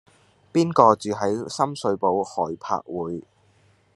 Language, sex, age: Cantonese, male, under 19